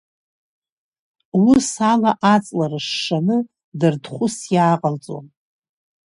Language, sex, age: Abkhazian, female, 40-49